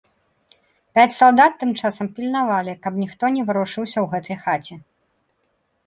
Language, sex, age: Belarusian, female, 19-29